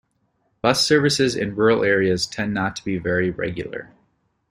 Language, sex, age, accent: English, male, 30-39, United States English